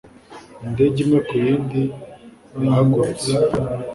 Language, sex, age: Kinyarwanda, male, 19-29